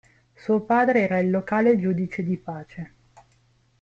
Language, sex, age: Italian, female, 19-29